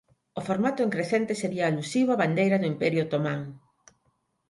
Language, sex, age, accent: Galician, female, 50-59, Neofalante